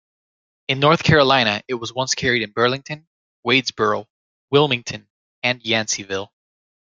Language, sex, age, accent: English, male, 19-29, United States English